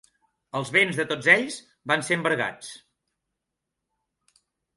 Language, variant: Catalan, Nord-Occidental